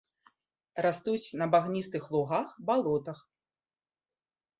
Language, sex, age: Belarusian, female, 30-39